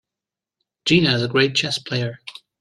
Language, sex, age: English, male, 40-49